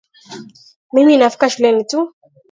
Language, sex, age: Swahili, female, 19-29